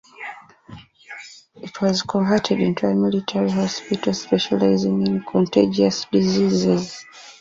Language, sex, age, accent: English, female, 30-39, England English